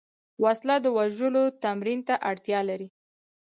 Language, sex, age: Pashto, female, 19-29